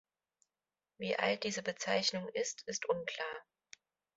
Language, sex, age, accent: German, female, 30-39, Deutschland Deutsch